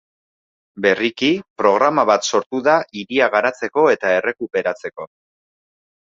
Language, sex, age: Basque, male, 19-29